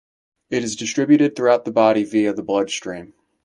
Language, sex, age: English, male, 19-29